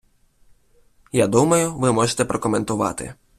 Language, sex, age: Ukrainian, male, under 19